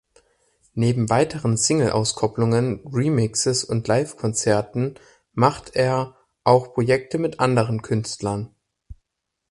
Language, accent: German, Deutschland Deutsch